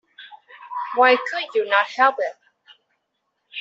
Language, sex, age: English, female, under 19